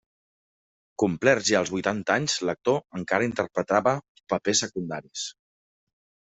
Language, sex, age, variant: Catalan, male, 30-39, Central